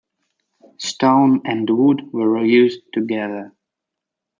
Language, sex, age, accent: English, male, 19-29, United States English